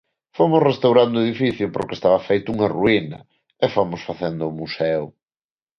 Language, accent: Galician, Neofalante